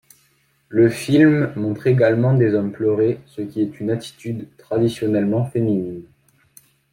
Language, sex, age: French, male, under 19